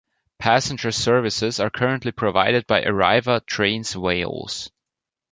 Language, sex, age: English, male, 19-29